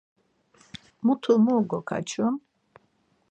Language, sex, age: Laz, female, 50-59